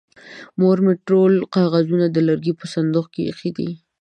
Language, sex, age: Pashto, female, 19-29